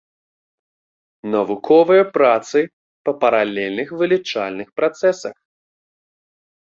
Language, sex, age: Belarusian, male, 19-29